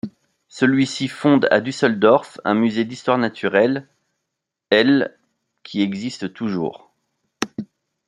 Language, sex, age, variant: French, male, 30-39, Français de métropole